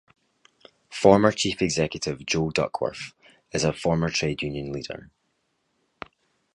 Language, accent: English, Scottish English